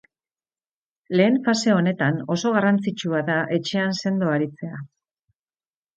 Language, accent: Basque, Erdialdekoa edo Nafarra (Gipuzkoa, Nafarroa)